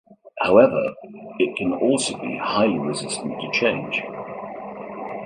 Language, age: English, 60-69